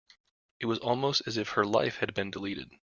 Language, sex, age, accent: English, male, 30-39, United States English